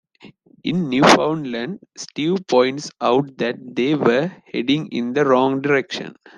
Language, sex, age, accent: English, male, 19-29, India and South Asia (India, Pakistan, Sri Lanka)